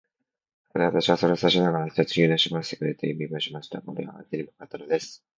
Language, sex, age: Japanese, male, 19-29